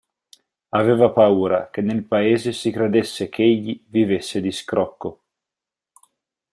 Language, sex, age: Italian, male, 19-29